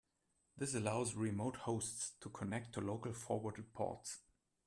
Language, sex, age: English, male, 50-59